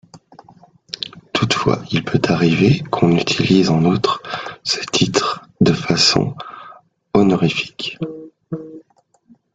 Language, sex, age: French, male, 30-39